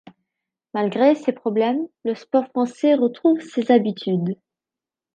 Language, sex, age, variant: French, female, 19-29, Français de métropole